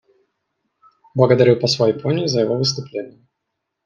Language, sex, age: Russian, male, 19-29